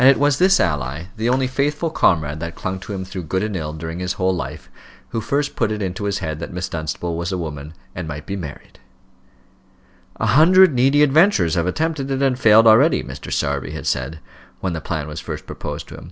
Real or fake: real